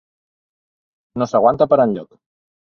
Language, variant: Catalan, Central